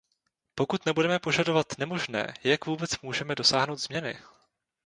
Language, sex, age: Czech, male, 19-29